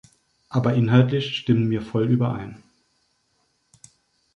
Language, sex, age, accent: German, male, 30-39, Deutschland Deutsch